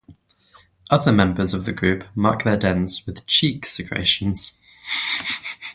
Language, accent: English, England English